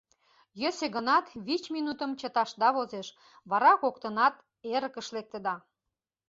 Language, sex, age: Mari, female, 40-49